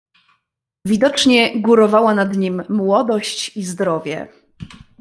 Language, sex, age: Polish, female, 19-29